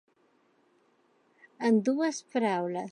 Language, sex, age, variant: Catalan, female, 40-49, Central